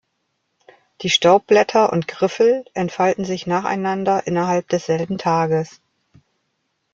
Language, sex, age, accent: German, female, 40-49, Deutschland Deutsch